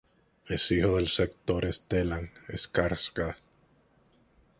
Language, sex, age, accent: Spanish, male, 19-29, Caribe: Cuba, Venezuela, Puerto Rico, República Dominicana, Panamá, Colombia caribeña, México caribeño, Costa del golfo de México